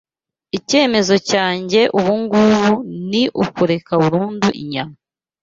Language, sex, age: Kinyarwanda, female, 19-29